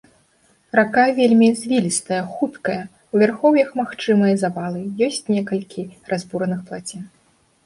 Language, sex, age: Belarusian, female, 19-29